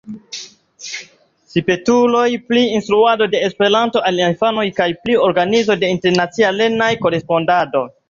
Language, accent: Esperanto, Internacia